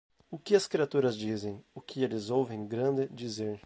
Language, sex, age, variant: Portuguese, male, 19-29, Portuguese (Brasil)